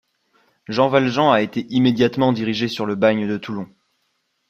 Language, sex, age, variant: French, male, 19-29, Français de métropole